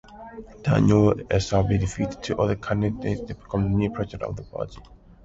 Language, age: English, 19-29